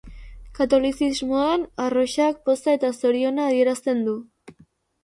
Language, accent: Basque, Mendebalekoa (Araba, Bizkaia, Gipuzkoako mendebaleko herri batzuk)